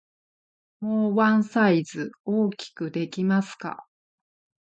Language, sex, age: Japanese, female, 40-49